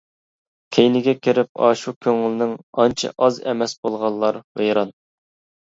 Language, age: Uyghur, 19-29